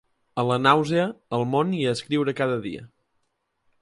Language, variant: Catalan, Central